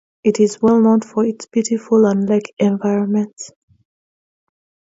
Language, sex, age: English, female, 19-29